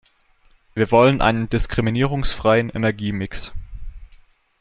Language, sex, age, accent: German, male, under 19, Deutschland Deutsch